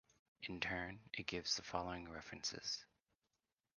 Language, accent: English, United States English